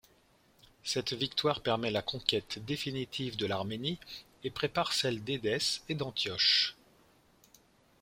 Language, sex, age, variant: French, male, 40-49, Français de métropole